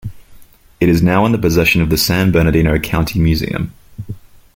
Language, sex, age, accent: English, male, 19-29, Australian English